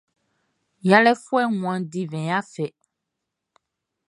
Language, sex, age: Baoulé, female, 19-29